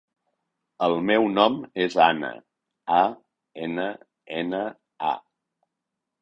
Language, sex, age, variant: Catalan, male, 50-59, Central